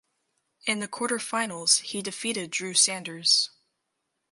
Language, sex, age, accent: English, female, under 19, United States English